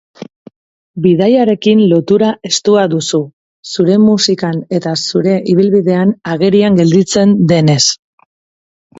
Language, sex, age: Basque, female, 40-49